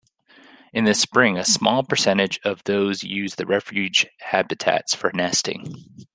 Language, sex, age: English, male, 19-29